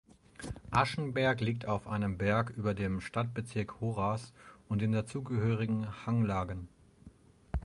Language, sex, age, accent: German, male, 30-39, Deutschland Deutsch